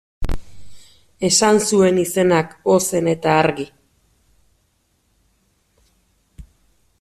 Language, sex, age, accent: Basque, female, 40-49, Mendebalekoa (Araba, Bizkaia, Gipuzkoako mendebaleko herri batzuk)